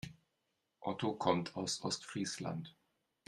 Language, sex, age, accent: German, male, 40-49, Deutschland Deutsch